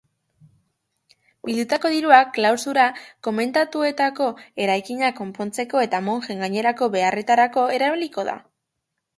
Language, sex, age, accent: Basque, female, under 19, Mendebalekoa (Araba, Bizkaia, Gipuzkoako mendebaleko herri batzuk)